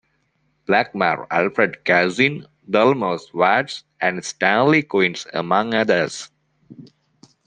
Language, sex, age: English, male, 19-29